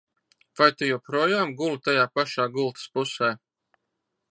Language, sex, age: Latvian, male, 30-39